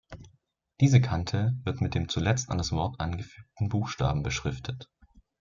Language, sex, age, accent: German, male, 19-29, Deutschland Deutsch